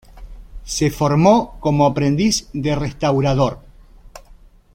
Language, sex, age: Spanish, male, 40-49